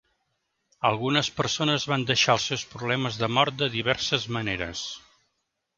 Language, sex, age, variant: Catalan, male, 50-59, Central